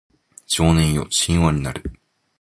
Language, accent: Japanese, 日本人